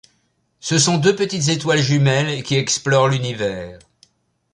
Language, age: French, 70-79